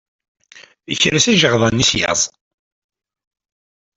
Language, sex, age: Kabyle, male, 19-29